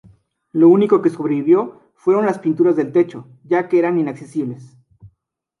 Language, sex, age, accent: Spanish, male, 19-29, México